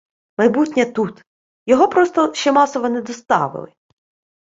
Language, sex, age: Ukrainian, female, 19-29